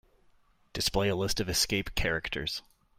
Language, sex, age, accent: English, male, 30-39, Canadian English